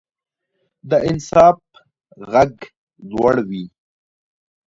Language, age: Pashto, 19-29